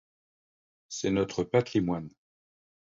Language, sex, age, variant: French, male, 50-59, Français de métropole